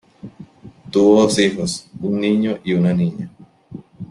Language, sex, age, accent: Spanish, male, 30-39, América central